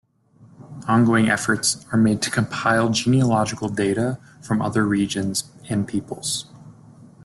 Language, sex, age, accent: English, male, 19-29, United States English